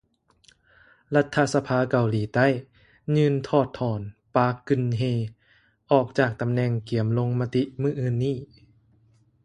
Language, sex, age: Lao, male, 19-29